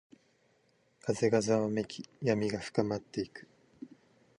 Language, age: Japanese, 19-29